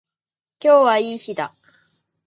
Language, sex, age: Japanese, female, under 19